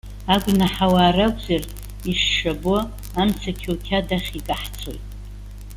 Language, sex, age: Abkhazian, female, 70-79